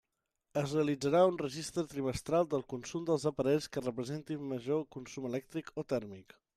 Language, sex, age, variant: Catalan, male, 30-39, Central